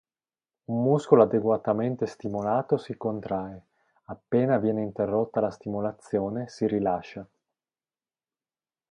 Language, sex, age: Italian, male, 19-29